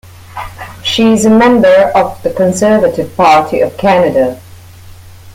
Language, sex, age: English, female, 30-39